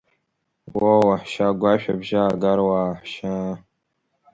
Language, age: Abkhazian, under 19